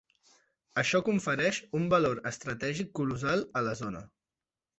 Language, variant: Catalan, Central